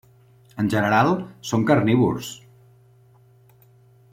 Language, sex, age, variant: Catalan, male, 40-49, Central